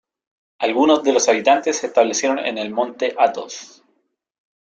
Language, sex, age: Spanish, male, 30-39